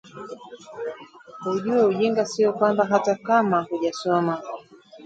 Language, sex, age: Swahili, female, 40-49